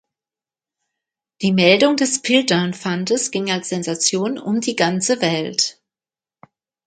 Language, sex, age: German, female, 50-59